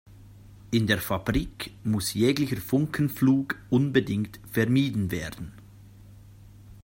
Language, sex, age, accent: German, male, 30-39, Schweizerdeutsch